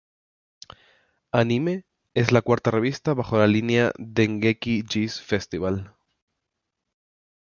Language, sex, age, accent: Spanish, male, 19-29, España: Islas Canarias